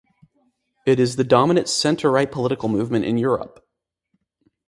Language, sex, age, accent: English, male, 19-29, United States English